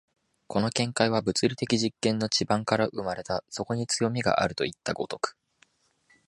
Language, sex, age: Japanese, male, 19-29